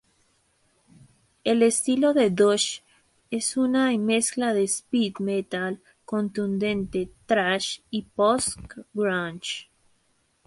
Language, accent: Spanish, América central